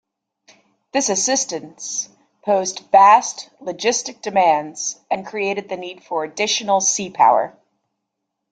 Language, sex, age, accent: English, female, 30-39, United States English